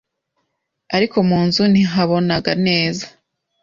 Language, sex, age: Kinyarwanda, female, 19-29